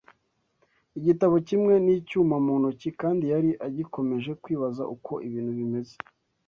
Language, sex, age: Kinyarwanda, male, 19-29